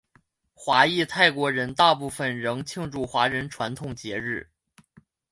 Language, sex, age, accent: Chinese, male, 19-29, 出生地：黑龙江省